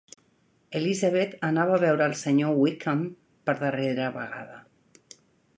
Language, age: Catalan, 50-59